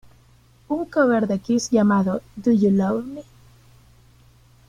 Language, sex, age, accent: Spanish, female, 30-39, América central